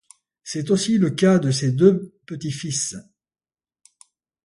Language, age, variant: French, 70-79, Français de métropole